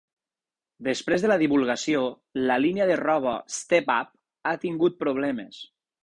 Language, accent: Catalan, valencià